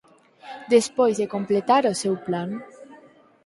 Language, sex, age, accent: Galician, female, under 19, Normativo (estándar)